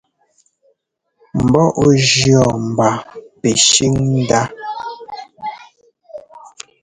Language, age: Ngomba, 19-29